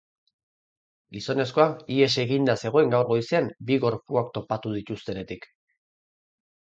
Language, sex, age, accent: Basque, male, 40-49, Mendebalekoa (Araba, Bizkaia, Gipuzkoako mendebaleko herri batzuk)